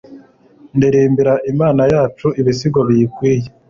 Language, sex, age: Kinyarwanda, male, 19-29